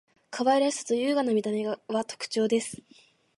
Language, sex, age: Japanese, female, 19-29